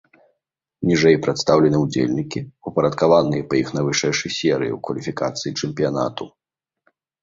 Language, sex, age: Belarusian, male, 19-29